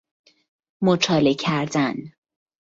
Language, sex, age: Persian, female, 19-29